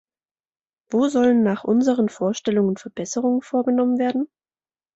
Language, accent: German, Deutschland Deutsch